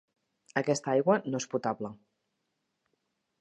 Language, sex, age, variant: Catalan, female, 40-49, Central